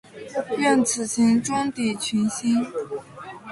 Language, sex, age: Chinese, female, 19-29